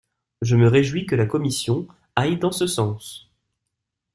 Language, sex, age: French, male, 19-29